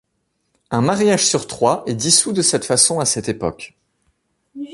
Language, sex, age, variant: French, male, 30-39, Français de métropole